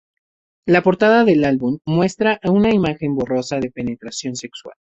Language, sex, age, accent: Spanish, male, 19-29, México